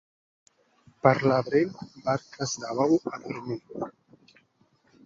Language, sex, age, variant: Catalan, male, 40-49, Central